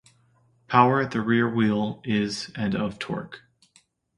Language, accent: English, United States English